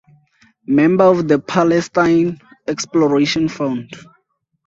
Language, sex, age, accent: English, male, under 19, Southern African (South Africa, Zimbabwe, Namibia)